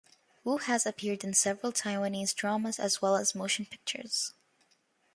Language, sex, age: English, female, under 19